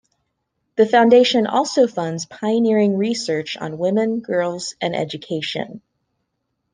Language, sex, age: English, female, 30-39